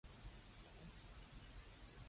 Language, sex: Cantonese, female